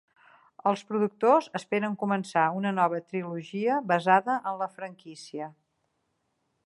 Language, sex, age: Catalan, female, 50-59